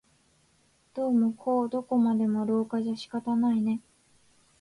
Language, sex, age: Japanese, female, 19-29